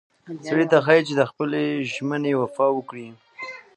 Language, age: Pashto, 30-39